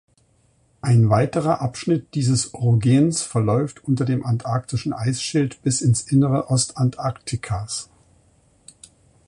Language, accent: German, Deutschland Deutsch